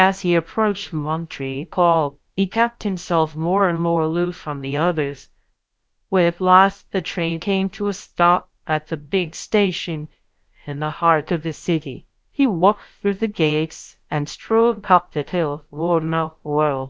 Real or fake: fake